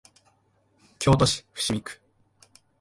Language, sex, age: Japanese, male, 19-29